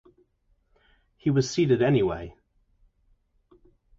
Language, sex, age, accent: English, male, 30-39, United States English